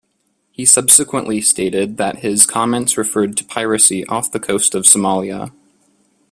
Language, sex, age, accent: English, male, under 19, United States English